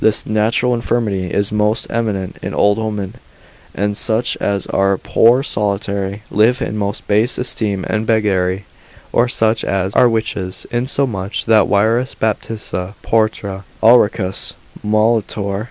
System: none